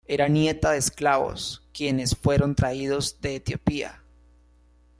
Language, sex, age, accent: Spanish, male, 19-29, Caribe: Cuba, Venezuela, Puerto Rico, República Dominicana, Panamá, Colombia caribeña, México caribeño, Costa del golfo de México